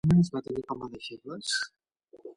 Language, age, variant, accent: Catalan, 30-39, Central, central